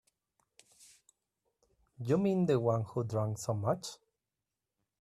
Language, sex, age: English, male, 40-49